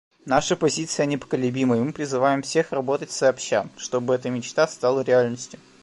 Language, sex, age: Russian, male, 19-29